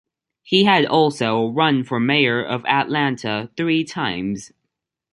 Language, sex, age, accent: English, male, under 19, United States English